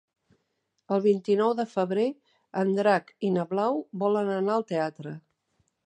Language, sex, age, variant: Catalan, female, 50-59, Central